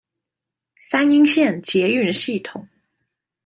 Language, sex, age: Chinese, female, 30-39